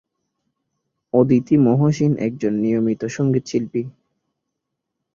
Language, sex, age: Bengali, male, 19-29